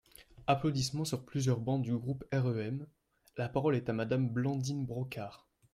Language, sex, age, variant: French, male, 19-29, Français de métropole